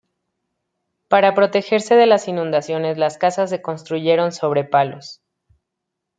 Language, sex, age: Spanish, female, 30-39